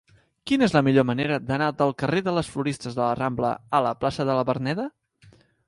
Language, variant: Catalan, Central